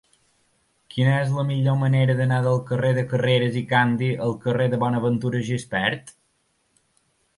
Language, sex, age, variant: Catalan, male, 19-29, Balear